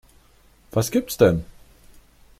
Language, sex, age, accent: German, male, 30-39, Deutschland Deutsch